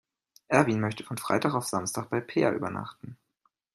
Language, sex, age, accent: German, male, 30-39, Deutschland Deutsch